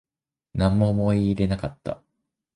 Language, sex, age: Japanese, male, under 19